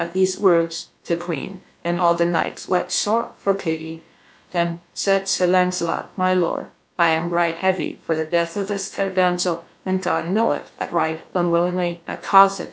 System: TTS, GlowTTS